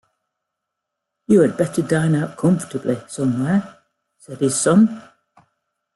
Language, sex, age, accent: English, female, 50-59, England English